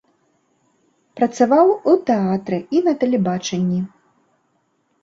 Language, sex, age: Belarusian, female, 30-39